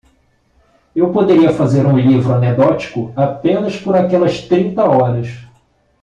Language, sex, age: Portuguese, male, 40-49